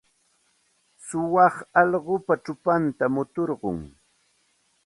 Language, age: Santa Ana de Tusi Pasco Quechua, 40-49